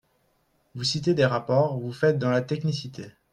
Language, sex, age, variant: French, male, 19-29, Français de métropole